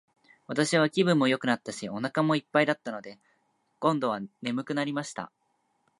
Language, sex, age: Japanese, male, 19-29